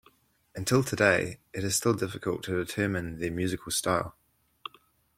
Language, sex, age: English, male, 30-39